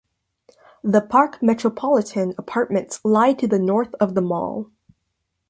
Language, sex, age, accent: English, female, 19-29, United States English